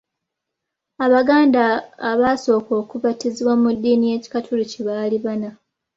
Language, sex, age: Ganda, female, 19-29